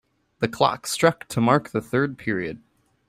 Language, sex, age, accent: English, male, 19-29, United States English